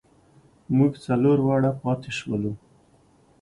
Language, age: Pashto, 30-39